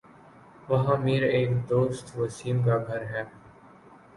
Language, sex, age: Urdu, male, 19-29